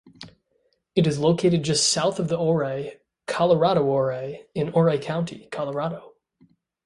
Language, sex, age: English, male, 19-29